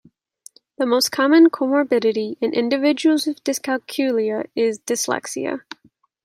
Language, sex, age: English, female, 19-29